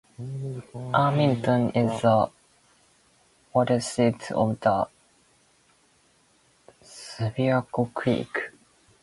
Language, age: English, 19-29